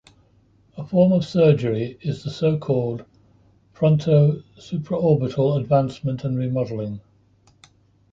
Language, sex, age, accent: English, male, 60-69, England English